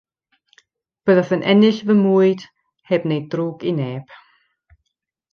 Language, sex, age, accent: Welsh, female, 30-39, Y Deyrnas Unedig Cymraeg